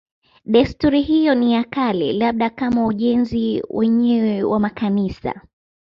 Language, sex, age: Swahili, female, 19-29